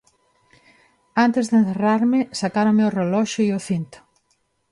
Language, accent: Galician, Neofalante